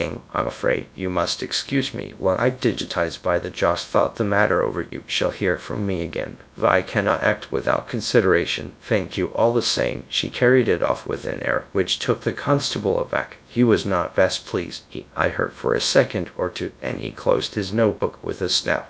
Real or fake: fake